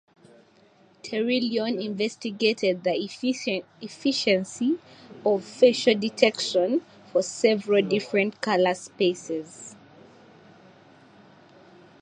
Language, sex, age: English, female, 19-29